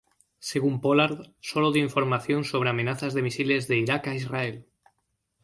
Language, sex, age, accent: Spanish, male, 30-39, España: Norte peninsular (Asturias, Castilla y León, Cantabria, País Vasco, Navarra, Aragón, La Rioja, Guadalajara, Cuenca)